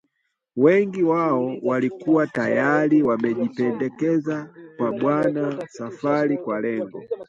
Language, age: Swahili, 19-29